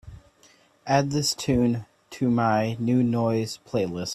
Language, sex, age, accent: English, male, 19-29, United States English